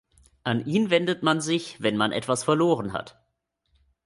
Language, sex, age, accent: German, male, 19-29, Deutschland Deutsch